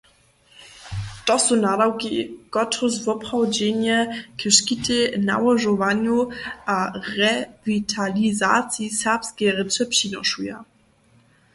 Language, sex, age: Upper Sorbian, female, under 19